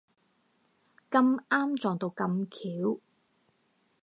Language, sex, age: Cantonese, female, 30-39